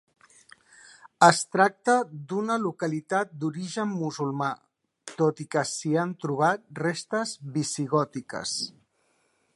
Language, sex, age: Catalan, male, 40-49